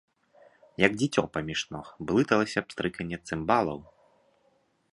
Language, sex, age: Belarusian, male, 30-39